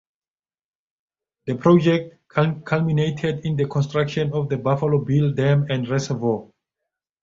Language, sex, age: English, male, 50-59